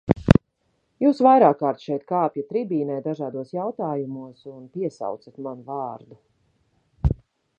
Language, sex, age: Latvian, female, 30-39